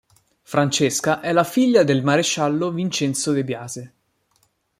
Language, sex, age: Italian, male, 19-29